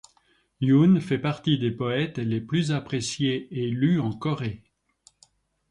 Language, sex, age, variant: French, male, 60-69, Français de métropole